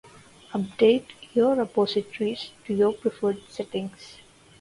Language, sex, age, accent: English, female, 19-29, India and South Asia (India, Pakistan, Sri Lanka)